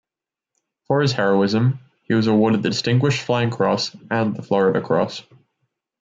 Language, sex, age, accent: English, male, under 19, Australian English